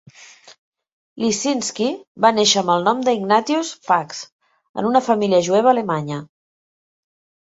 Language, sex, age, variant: Catalan, female, 40-49, Central